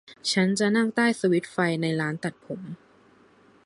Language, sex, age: Thai, female, 19-29